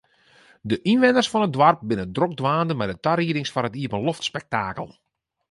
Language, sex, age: Western Frisian, male, 30-39